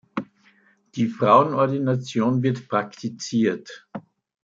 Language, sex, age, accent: German, male, 70-79, Österreichisches Deutsch